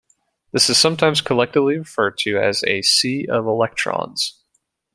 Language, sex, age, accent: English, male, 19-29, United States English